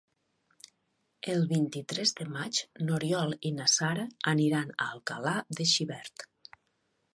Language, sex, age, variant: Catalan, female, 40-49, Nord-Occidental